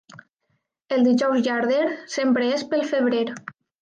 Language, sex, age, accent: Catalan, female, 19-29, valencià